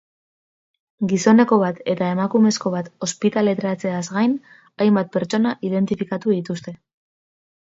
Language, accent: Basque, Mendebalekoa (Araba, Bizkaia, Gipuzkoako mendebaleko herri batzuk)